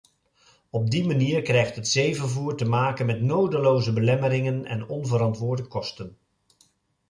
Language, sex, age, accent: Dutch, male, 50-59, Nederlands Nederlands